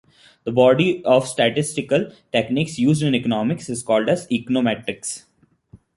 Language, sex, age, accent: English, male, 19-29, India and South Asia (India, Pakistan, Sri Lanka)